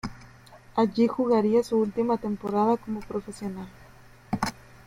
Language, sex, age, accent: Spanish, female, 19-29, México